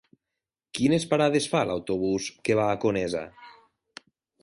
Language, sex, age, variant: Catalan, male, 30-39, Nord-Occidental